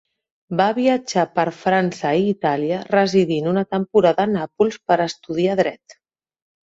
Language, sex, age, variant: Catalan, female, 40-49, Central